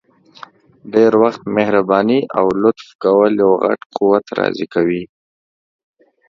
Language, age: Pashto, 19-29